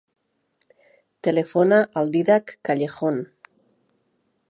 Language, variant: Catalan, Nord-Occidental